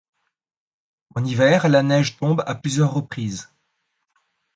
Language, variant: French, Français de métropole